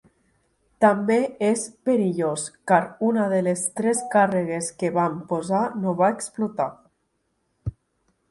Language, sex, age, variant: Catalan, female, 19-29, Nord-Occidental